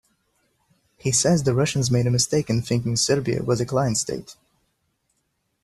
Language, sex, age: English, male, under 19